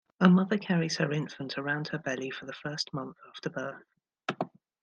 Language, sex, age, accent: English, female, 30-39, England English